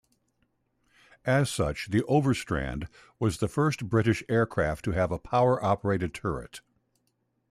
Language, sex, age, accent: English, male, 60-69, United States English